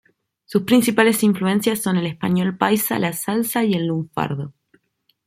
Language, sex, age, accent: Spanish, female, 19-29, Rioplatense: Argentina, Uruguay, este de Bolivia, Paraguay